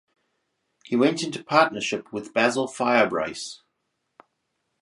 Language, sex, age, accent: English, male, 50-59, Australian English